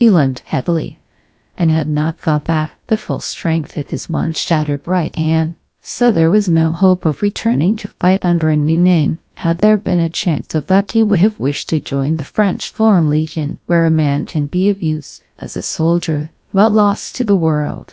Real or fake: fake